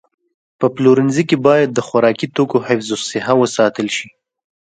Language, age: Pashto, 19-29